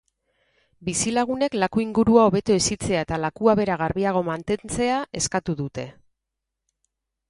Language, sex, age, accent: Basque, female, 40-49, Mendebalekoa (Araba, Bizkaia, Gipuzkoako mendebaleko herri batzuk)